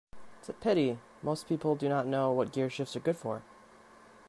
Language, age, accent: English, 19-29, United States English